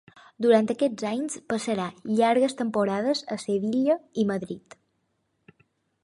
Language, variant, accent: Catalan, Balear, mallorquí